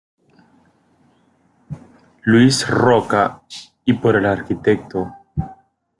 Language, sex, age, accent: Spanish, male, 19-29, América central